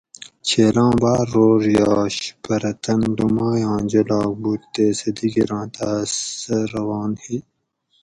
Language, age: Gawri, 19-29